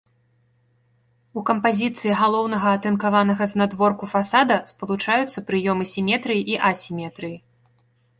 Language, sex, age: Belarusian, female, 19-29